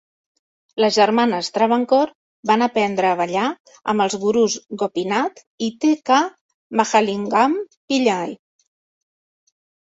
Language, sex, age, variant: Catalan, female, 50-59, Central